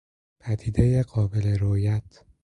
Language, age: Persian, 19-29